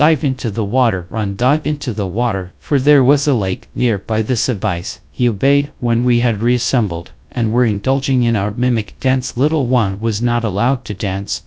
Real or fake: fake